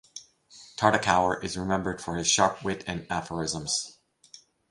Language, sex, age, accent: English, male, 50-59, United States English